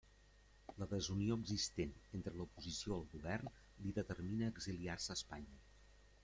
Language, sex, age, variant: Catalan, male, 50-59, Central